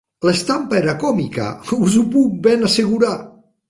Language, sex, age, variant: Catalan, male, 60-69, Septentrional